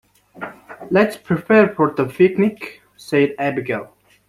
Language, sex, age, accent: English, male, 19-29, United States English